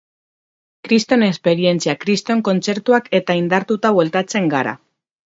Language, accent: Basque, Batua